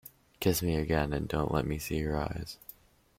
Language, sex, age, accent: English, male, under 19, United States English